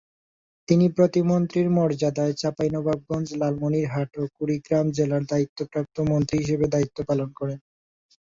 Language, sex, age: Bengali, male, 19-29